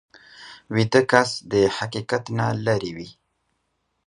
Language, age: Pashto, 30-39